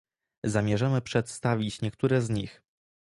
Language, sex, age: Polish, male, 19-29